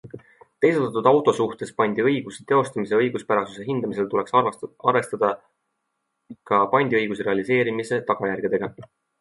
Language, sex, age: Estonian, male, 19-29